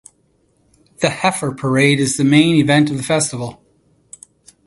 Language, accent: English, United States English